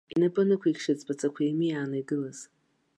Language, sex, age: Abkhazian, female, 50-59